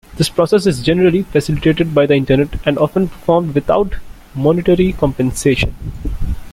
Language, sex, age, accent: English, male, 19-29, India and South Asia (India, Pakistan, Sri Lanka)